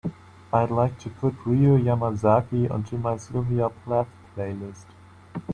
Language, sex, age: English, male, 19-29